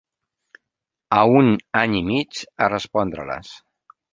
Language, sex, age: Catalan, male, 50-59